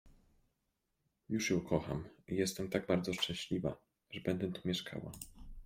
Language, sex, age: Polish, male, 19-29